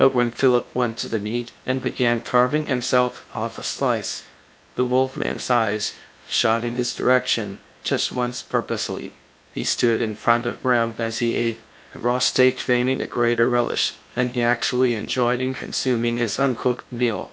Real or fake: fake